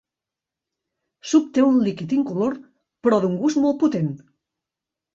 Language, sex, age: Catalan, female, 50-59